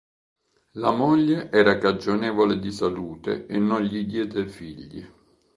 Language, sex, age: Italian, male, 50-59